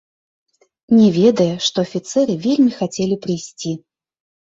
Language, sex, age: Belarusian, female, 19-29